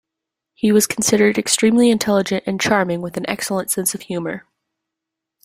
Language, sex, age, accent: English, female, under 19, United States English